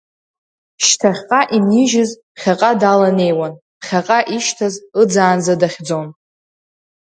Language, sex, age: Abkhazian, female, under 19